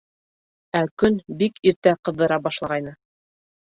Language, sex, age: Bashkir, female, 30-39